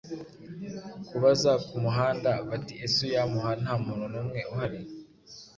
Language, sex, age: Kinyarwanda, male, 19-29